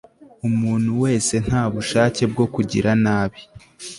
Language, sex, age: Kinyarwanda, male, 19-29